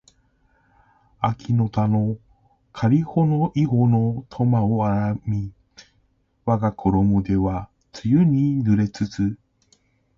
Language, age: Japanese, 40-49